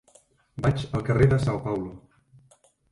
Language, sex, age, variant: Catalan, male, 40-49, Central